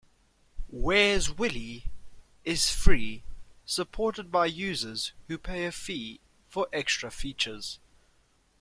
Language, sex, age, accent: English, male, 19-29, Southern African (South Africa, Zimbabwe, Namibia)